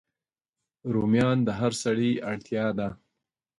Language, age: Pashto, 40-49